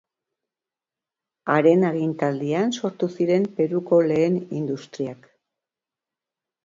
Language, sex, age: Basque, female, 60-69